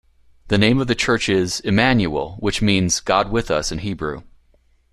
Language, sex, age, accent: English, male, 40-49, United States English